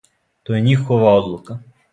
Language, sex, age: Serbian, male, 19-29